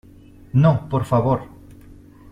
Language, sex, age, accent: Spanish, male, 40-49, Andino-Pacífico: Colombia, Perú, Ecuador, oeste de Bolivia y Venezuela andina